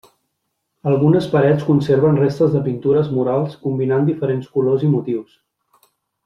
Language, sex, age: Catalan, male, 30-39